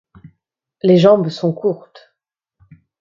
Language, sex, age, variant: French, female, 30-39, Français de métropole